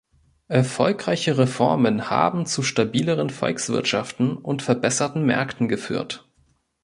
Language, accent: German, Deutschland Deutsch